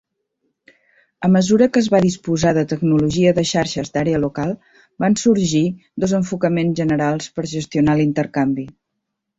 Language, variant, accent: Catalan, Central, Barceloní